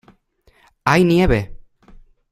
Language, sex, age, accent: Spanish, male, 19-29, España: Islas Canarias